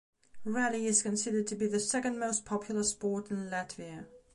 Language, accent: English, England English